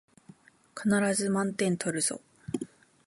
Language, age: Japanese, 19-29